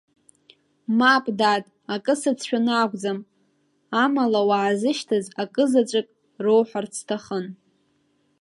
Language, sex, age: Abkhazian, female, under 19